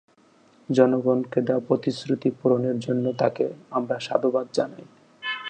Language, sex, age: Bengali, male, 19-29